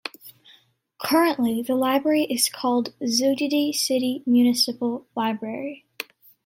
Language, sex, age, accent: English, female, under 19, United States English